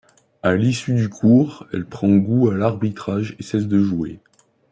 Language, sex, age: French, male, 19-29